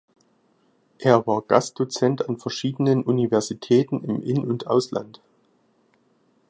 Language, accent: German, Deutschland Deutsch